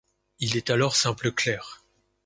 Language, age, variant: French, 40-49, Français de métropole